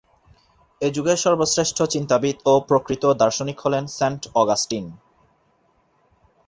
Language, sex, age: Bengali, male, 19-29